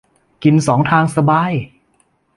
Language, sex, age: Thai, male, 19-29